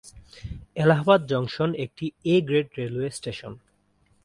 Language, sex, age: Bengali, male, 19-29